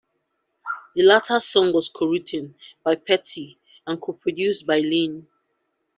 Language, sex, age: English, female, 30-39